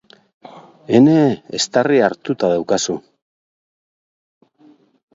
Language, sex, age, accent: Basque, male, 50-59, Mendebalekoa (Araba, Bizkaia, Gipuzkoako mendebaleko herri batzuk)